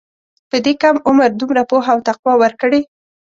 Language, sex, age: Pashto, female, 19-29